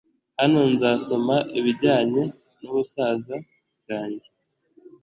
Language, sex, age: Kinyarwanda, male, 19-29